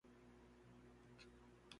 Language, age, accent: English, under 19, United States English